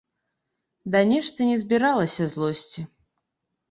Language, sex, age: Belarusian, female, 30-39